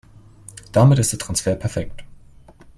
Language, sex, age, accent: German, male, 19-29, Deutschland Deutsch